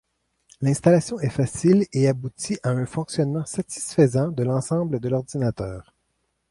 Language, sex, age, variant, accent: French, male, 40-49, Français d'Amérique du Nord, Français du Canada